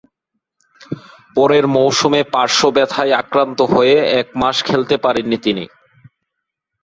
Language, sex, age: Bengali, male, 19-29